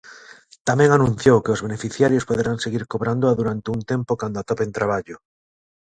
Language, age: Galician, 30-39